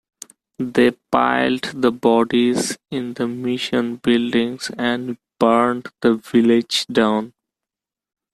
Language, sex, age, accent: English, male, 19-29, India and South Asia (India, Pakistan, Sri Lanka)